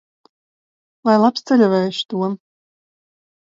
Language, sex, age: Latvian, female, 40-49